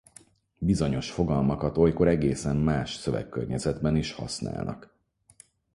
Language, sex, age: Hungarian, male, 40-49